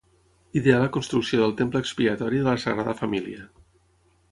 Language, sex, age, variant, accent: Catalan, male, 40-49, Tortosí, nord-occidental; Tortosí